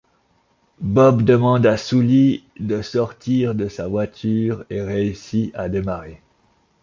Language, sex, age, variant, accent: French, male, 30-39, Français d'Europe, Français de Suisse